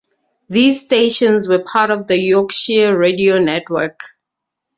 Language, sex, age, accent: English, female, 30-39, Southern African (South Africa, Zimbabwe, Namibia)